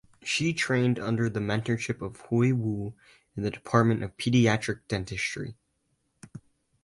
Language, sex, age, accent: English, male, under 19, United States English